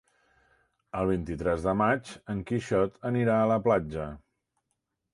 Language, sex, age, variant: Catalan, male, 60-69, Central